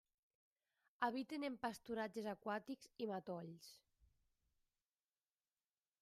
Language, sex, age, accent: Catalan, female, 19-29, valencià